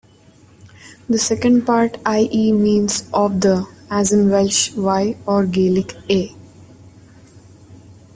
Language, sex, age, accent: English, female, 19-29, India and South Asia (India, Pakistan, Sri Lanka)